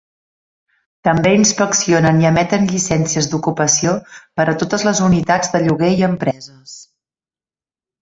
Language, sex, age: Catalan, female, 40-49